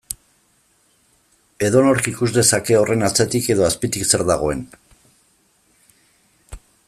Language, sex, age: Basque, male, 50-59